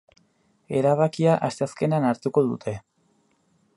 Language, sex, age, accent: Basque, male, 19-29, Erdialdekoa edo Nafarra (Gipuzkoa, Nafarroa)